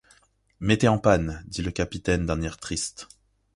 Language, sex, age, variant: French, male, 19-29, Français de métropole